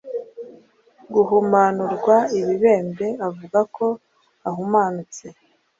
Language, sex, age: Kinyarwanda, female, 19-29